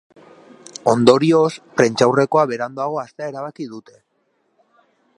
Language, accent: Basque, Mendebalekoa (Araba, Bizkaia, Gipuzkoako mendebaleko herri batzuk)